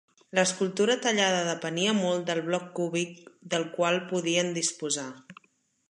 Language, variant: Catalan, Central